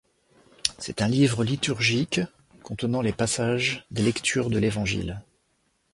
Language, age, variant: French, 60-69, Français de métropole